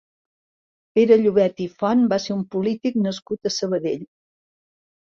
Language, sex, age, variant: Catalan, female, 50-59, Central